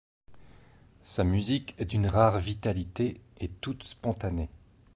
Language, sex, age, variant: French, male, 40-49, Français de métropole